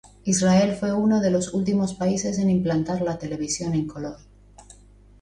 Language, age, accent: Spanish, 40-49, España: Centro-Sur peninsular (Madrid, Toledo, Castilla-La Mancha)